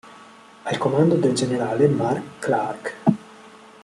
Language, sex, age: Italian, male, 19-29